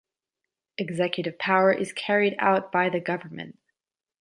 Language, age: English, under 19